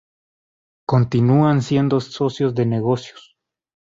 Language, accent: Spanish, América central